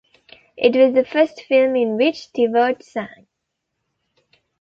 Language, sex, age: English, female, 19-29